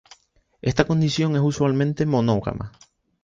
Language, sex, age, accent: Spanish, male, 19-29, España: Islas Canarias